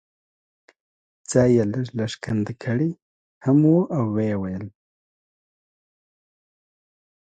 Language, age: Pashto, 30-39